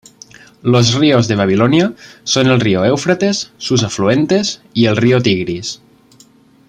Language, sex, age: Spanish, male, 19-29